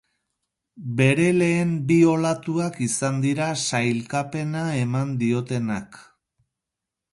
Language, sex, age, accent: Basque, male, 40-49, Mendebalekoa (Araba, Bizkaia, Gipuzkoako mendebaleko herri batzuk)